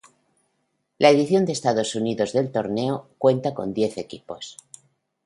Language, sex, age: Spanish, female, 60-69